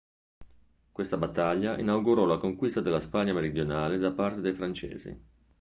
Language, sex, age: Italian, male, 50-59